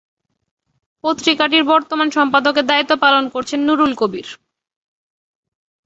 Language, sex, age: Bengali, female, 19-29